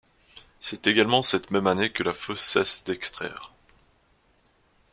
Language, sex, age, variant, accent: French, male, 19-29, Français d'Europe, Français de Suisse